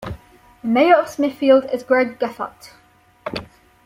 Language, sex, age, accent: English, female, under 19, England English